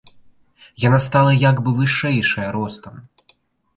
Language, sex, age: Belarusian, male, 19-29